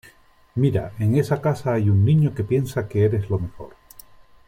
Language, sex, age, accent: Spanish, male, 60-69, España: Islas Canarias